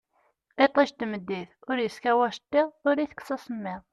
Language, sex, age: Kabyle, female, 19-29